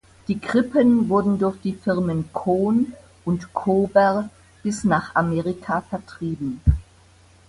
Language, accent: German, Deutschland Deutsch